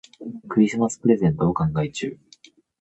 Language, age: Japanese, 19-29